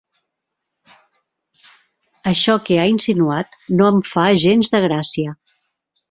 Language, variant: Catalan, Central